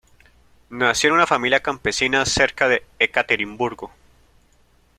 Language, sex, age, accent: Spanish, male, 19-29, Andino-Pacífico: Colombia, Perú, Ecuador, oeste de Bolivia y Venezuela andina